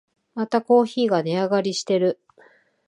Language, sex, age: Japanese, female, 40-49